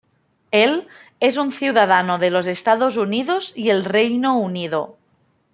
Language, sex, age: Spanish, female, 19-29